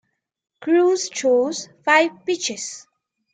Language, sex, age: English, female, 19-29